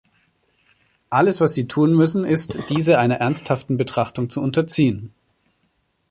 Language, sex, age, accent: German, male, 40-49, Deutschland Deutsch